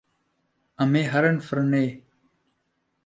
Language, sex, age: Kurdish, male, 19-29